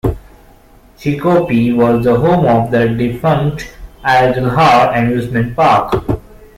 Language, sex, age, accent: English, male, 19-29, India and South Asia (India, Pakistan, Sri Lanka)